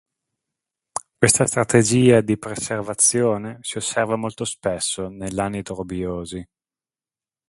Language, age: Italian, 40-49